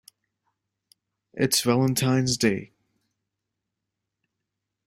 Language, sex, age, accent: English, male, 19-29, United States English